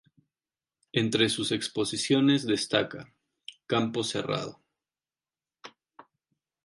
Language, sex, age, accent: Spanish, male, 19-29, Andino-Pacífico: Colombia, Perú, Ecuador, oeste de Bolivia y Venezuela andina